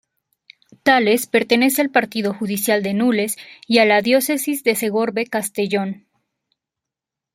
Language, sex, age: Spanish, female, 19-29